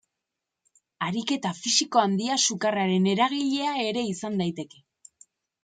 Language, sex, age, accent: Basque, female, 19-29, Erdialdekoa edo Nafarra (Gipuzkoa, Nafarroa)